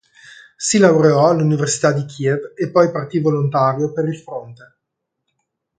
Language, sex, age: Italian, male, 40-49